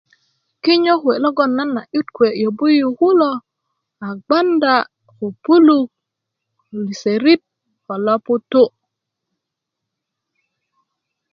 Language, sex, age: Kuku, female, 30-39